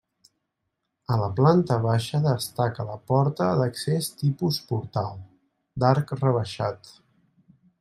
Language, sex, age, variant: Catalan, male, 19-29, Central